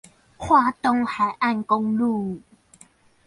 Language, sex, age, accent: Chinese, female, under 19, 出生地：新北市